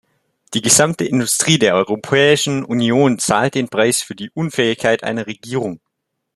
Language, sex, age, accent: German, male, under 19, Deutschland Deutsch